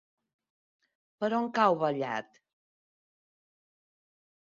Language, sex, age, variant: Catalan, female, 60-69, Central